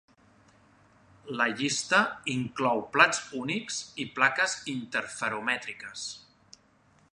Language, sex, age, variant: Catalan, male, 40-49, Central